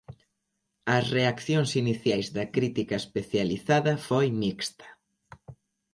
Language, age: Galician, 19-29